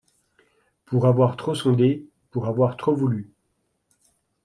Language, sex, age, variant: French, male, 40-49, Français de métropole